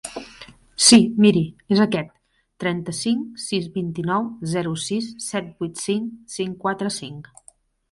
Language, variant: Catalan, Central